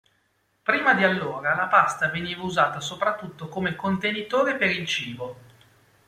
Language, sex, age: Italian, male, 40-49